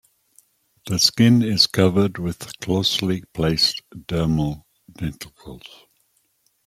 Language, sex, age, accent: English, male, 60-69, Australian English